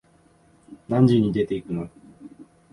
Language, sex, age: Japanese, male, 19-29